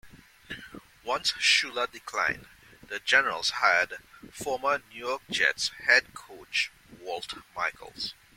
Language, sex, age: English, male, 40-49